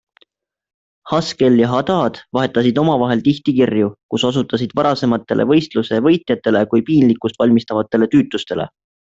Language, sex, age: Estonian, male, 19-29